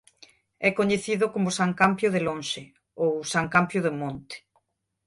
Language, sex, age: Galician, female, 50-59